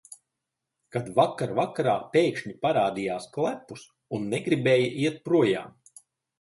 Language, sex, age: Latvian, male, 40-49